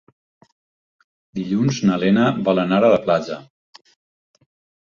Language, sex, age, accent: Catalan, male, 50-59, valencià